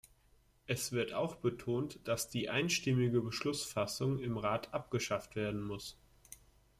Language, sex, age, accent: German, male, 30-39, Deutschland Deutsch